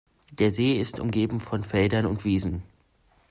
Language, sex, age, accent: German, male, under 19, Deutschland Deutsch